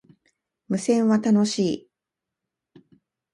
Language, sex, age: Japanese, female, 40-49